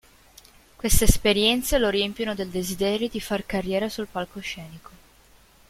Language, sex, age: Italian, female, 19-29